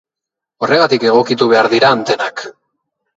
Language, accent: Basque, Erdialdekoa edo Nafarra (Gipuzkoa, Nafarroa)